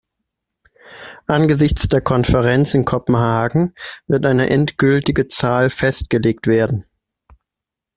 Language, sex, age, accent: German, male, 30-39, Deutschland Deutsch